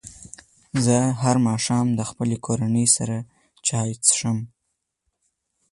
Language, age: Pashto, under 19